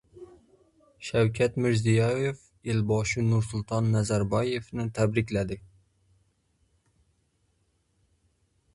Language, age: Uzbek, 19-29